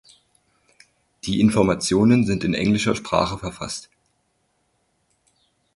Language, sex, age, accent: German, male, 30-39, Deutschland Deutsch